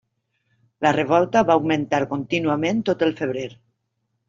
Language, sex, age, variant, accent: Catalan, female, 50-59, Valencià meridional, valencià